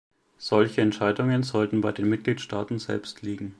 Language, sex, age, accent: German, male, 19-29, Deutschland Deutsch